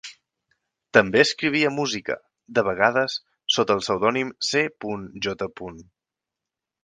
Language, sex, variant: Catalan, male, Central